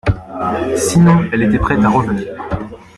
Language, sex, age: French, male, 19-29